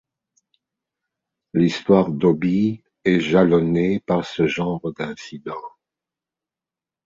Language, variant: French, Français de métropole